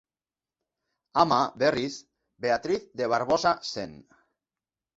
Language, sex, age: Basque, male, 40-49